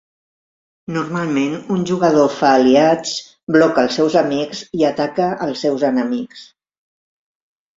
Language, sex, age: Catalan, female, 60-69